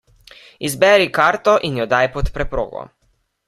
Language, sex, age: Slovenian, male, under 19